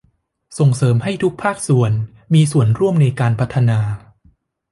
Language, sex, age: Thai, male, 19-29